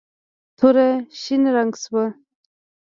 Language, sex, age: Pashto, female, 19-29